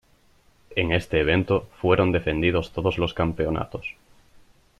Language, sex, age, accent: Spanish, male, 19-29, España: Norte peninsular (Asturias, Castilla y León, Cantabria, País Vasco, Navarra, Aragón, La Rioja, Guadalajara, Cuenca)